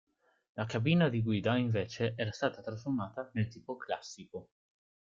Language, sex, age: Italian, male, under 19